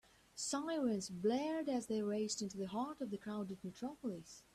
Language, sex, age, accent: English, female, 19-29, England English